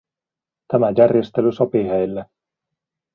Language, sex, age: Finnish, male, 40-49